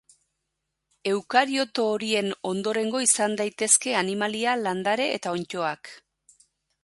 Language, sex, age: Basque, female, 40-49